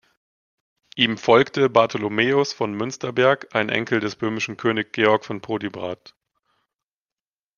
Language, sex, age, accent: German, male, 30-39, Deutschland Deutsch